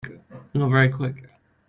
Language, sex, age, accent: English, male, 19-29, Hong Kong English